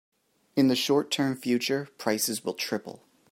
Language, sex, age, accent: English, male, 19-29, United States English